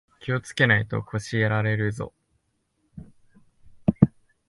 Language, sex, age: Japanese, male, 19-29